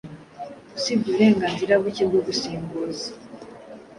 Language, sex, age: Kinyarwanda, female, 19-29